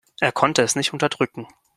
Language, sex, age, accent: German, male, 19-29, Deutschland Deutsch